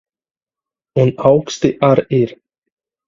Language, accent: Latvian, Latgaliešu